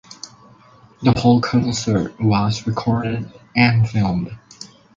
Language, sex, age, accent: English, male, under 19, United States English